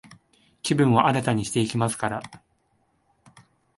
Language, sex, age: Japanese, male, 19-29